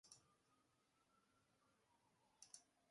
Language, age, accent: Spanish, 19-29, España: Islas Canarias